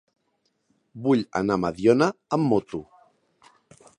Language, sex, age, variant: Catalan, male, 40-49, Central